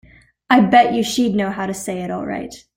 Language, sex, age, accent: English, female, under 19, Canadian English